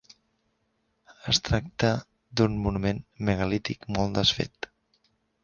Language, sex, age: Catalan, male, under 19